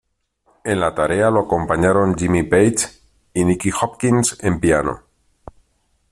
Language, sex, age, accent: Spanish, male, 40-49, España: Centro-Sur peninsular (Madrid, Toledo, Castilla-La Mancha)